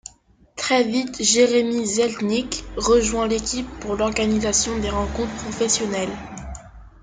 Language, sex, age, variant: French, female, 19-29, Français de métropole